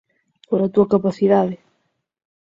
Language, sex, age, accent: Galician, female, 19-29, Atlántico (seseo e gheada); Normativo (estándar)